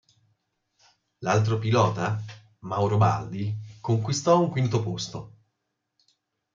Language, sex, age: Italian, male, 50-59